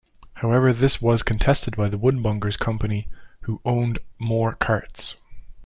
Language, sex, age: English, male, 30-39